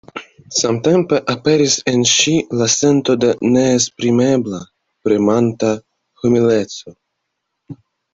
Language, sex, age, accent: Esperanto, male, under 19, Internacia